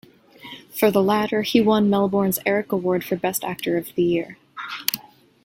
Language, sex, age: English, female, 19-29